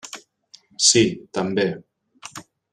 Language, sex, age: Catalan, male, 40-49